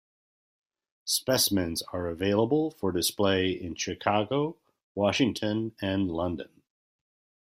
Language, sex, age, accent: English, male, 50-59, United States English